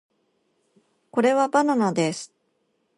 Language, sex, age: Japanese, female, 40-49